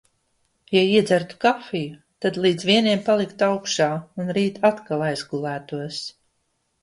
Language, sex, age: Latvian, female, 60-69